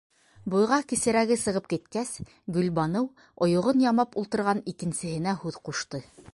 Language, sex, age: Bashkir, female, 30-39